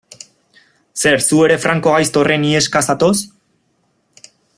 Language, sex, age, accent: Basque, male, 19-29, Erdialdekoa edo Nafarra (Gipuzkoa, Nafarroa)